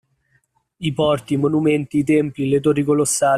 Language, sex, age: Italian, male, 19-29